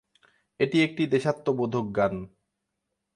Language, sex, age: Bengali, male, 19-29